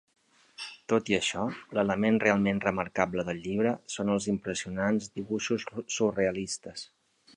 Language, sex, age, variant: Catalan, male, 40-49, Central